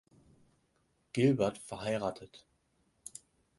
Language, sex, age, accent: German, male, 19-29, Deutschland Deutsch